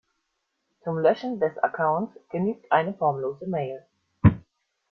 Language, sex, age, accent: German, female, 40-49, Deutschland Deutsch